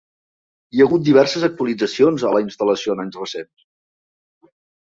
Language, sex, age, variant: Catalan, male, 30-39, Central